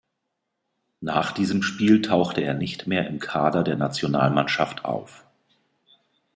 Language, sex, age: German, male, 50-59